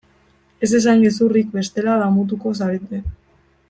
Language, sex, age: Basque, female, 19-29